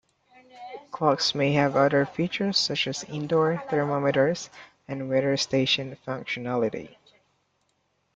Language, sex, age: English, male, 19-29